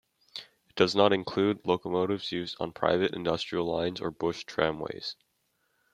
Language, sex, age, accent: English, male, under 19, United States English